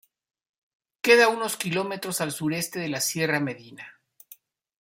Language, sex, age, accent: Spanish, male, 50-59, México